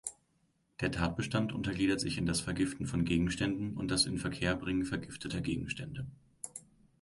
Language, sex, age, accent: German, male, 19-29, Deutschland Deutsch